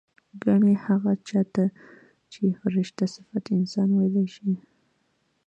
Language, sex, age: Pashto, female, 19-29